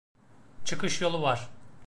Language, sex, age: Turkish, male, 30-39